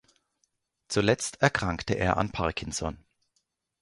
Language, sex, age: German, male, 40-49